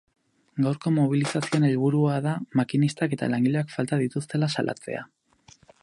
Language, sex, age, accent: Basque, male, 19-29, Erdialdekoa edo Nafarra (Gipuzkoa, Nafarroa)